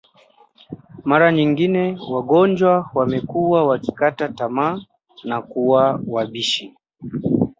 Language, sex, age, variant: Swahili, male, 40-49, Kiswahili cha Bara ya Tanzania